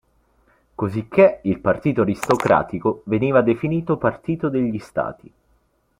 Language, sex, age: Italian, male, 19-29